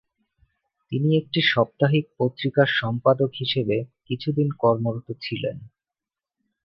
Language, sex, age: Bengali, male, 19-29